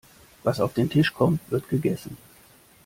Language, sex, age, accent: German, male, 30-39, Deutschland Deutsch